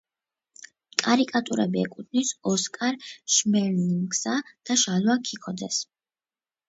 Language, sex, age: Georgian, female, under 19